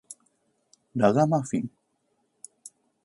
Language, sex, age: Japanese, male, 50-59